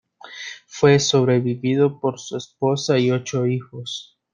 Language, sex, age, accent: Spanish, male, 19-29, América central